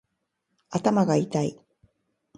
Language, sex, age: Japanese, female, 40-49